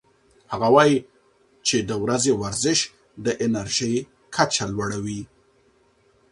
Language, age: Pashto, 40-49